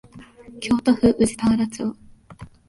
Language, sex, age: Japanese, female, 19-29